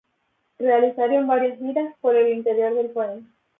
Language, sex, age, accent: Spanish, female, 19-29, España: Islas Canarias